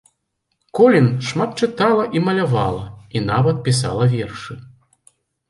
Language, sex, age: Belarusian, male, 40-49